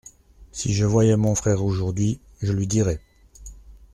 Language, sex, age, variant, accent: French, male, 40-49, Français d'Europe, Français de Belgique